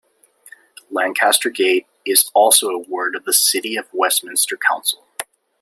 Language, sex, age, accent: English, male, 19-29, United States English